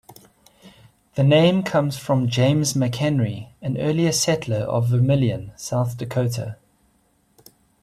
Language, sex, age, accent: English, male, 40-49, Southern African (South Africa, Zimbabwe, Namibia)